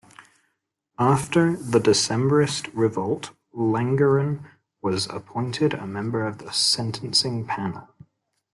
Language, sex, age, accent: English, male, 19-29, England English